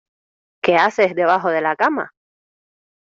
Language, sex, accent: Spanish, female, España: Islas Canarias